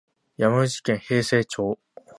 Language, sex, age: Japanese, male, 19-29